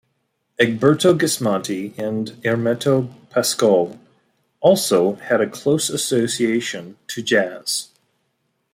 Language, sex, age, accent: English, male, 40-49, United States English